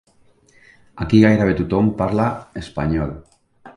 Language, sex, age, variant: Catalan, male, 40-49, Central